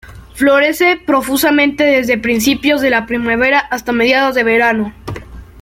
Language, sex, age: Spanish, male, under 19